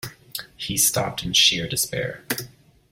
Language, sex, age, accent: English, male, 19-29, United States English